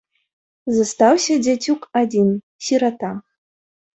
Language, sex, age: Belarusian, female, 30-39